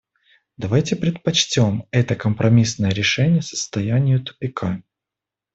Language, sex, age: Russian, male, 19-29